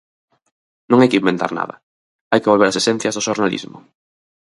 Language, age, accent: Galician, 19-29, Normativo (estándar)